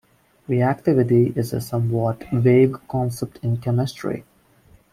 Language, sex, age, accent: English, male, 19-29, India and South Asia (India, Pakistan, Sri Lanka)